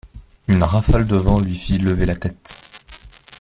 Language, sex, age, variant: French, male, 19-29, Français de métropole